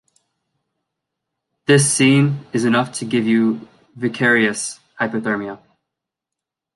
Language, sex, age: English, male, 19-29